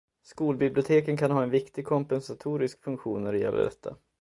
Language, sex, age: Swedish, male, 30-39